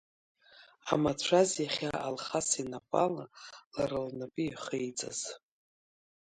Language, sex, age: Abkhazian, female, 50-59